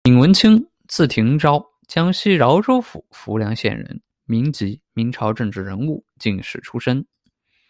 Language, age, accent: Chinese, 19-29, 出生地：四川省